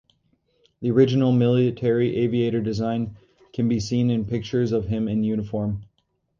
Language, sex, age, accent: English, male, 30-39, United States English